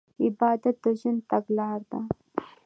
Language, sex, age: Pashto, female, 19-29